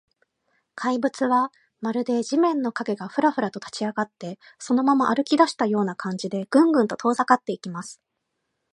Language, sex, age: Japanese, female, 19-29